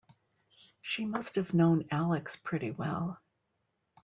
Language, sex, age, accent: English, female, 60-69, United States English